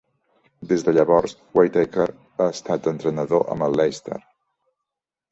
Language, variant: Catalan, Central